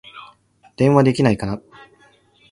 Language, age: Japanese, 19-29